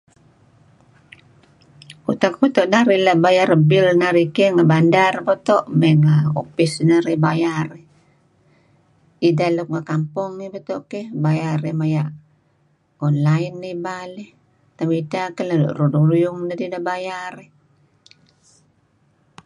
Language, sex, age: Kelabit, female, 60-69